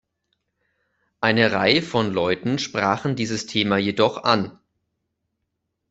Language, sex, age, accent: German, male, 30-39, Deutschland Deutsch